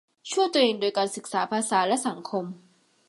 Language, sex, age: Thai, female, 19-29